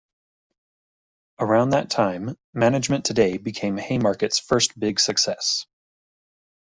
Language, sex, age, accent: English, male, 30-39, United States English